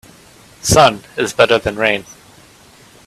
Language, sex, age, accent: English, male, under 19, United States English